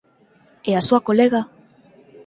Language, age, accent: Galician, 19-29, Normativo (estándar)